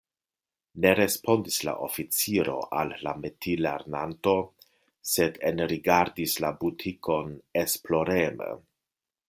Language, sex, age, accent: Esperanto, male, 50-59, Internacia